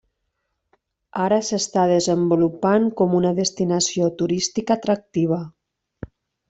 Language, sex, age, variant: Catalan, female, 40-49, Nord-Occidental